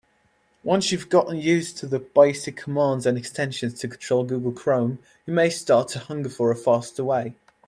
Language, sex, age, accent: English, male, 19-29, England English